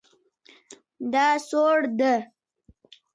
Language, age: Pashto, 19-29